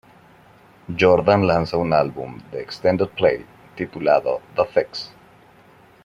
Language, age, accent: Spanish, 19-29, América central